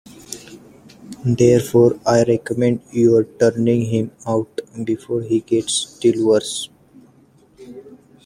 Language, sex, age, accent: English, male, 19-29, India and South Asia (India, Pakistan, Sri Lanka)